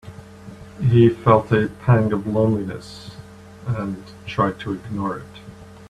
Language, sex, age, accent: English, male, 50-59, Canadian English